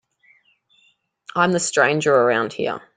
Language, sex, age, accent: English, female, 30-39, Australian English